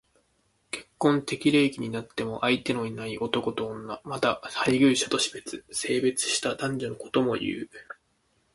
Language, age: Japanese, 19-29